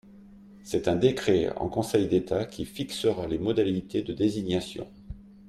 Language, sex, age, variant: French, male, 40-49, Français de métropole